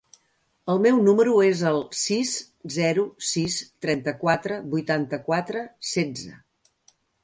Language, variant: Catalan, Central